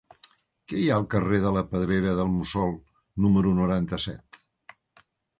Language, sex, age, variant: Catalan, male, 70-79, Central